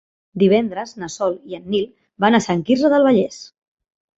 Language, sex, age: Catalan, female, 40-49